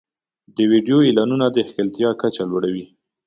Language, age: Pashto, 30-39